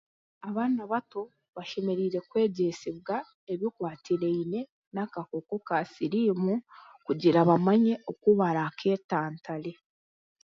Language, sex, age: Chiga, female, 19-29